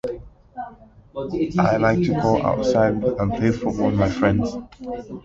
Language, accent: English, England English